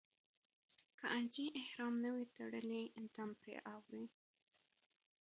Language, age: Pashto, under 19